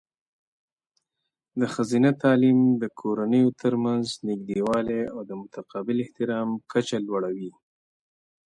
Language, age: Pashto, 30-39